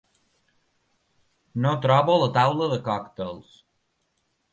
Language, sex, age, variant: Catalan, male, 19-29, Balear